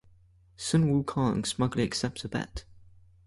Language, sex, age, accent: English, male, 19-29, England English